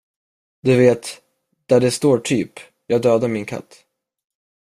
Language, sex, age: Swedish, male, under 19